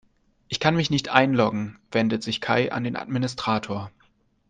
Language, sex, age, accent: German, male, 19-29, Deutschland Deutsch